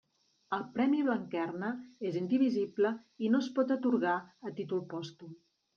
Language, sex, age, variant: Catalan, female, 40-49, Central